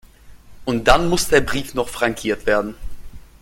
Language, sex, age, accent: German, male, 19-29, Russisch Deutsch